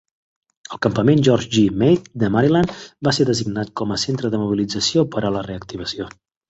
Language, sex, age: Catalan, male, 30-39